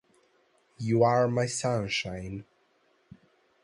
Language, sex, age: Italian, male, under 19